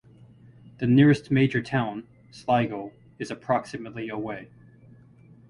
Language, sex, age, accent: English, male, 40-49, United States English